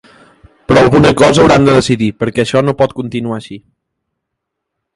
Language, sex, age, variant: Catalan, male, 19-29, Central